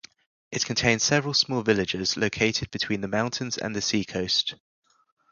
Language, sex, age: English, male, 30-39